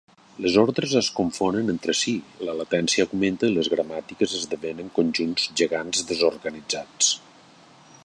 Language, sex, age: Catalan, male, 50-59